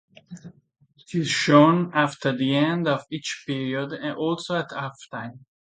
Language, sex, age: English, male, 30-39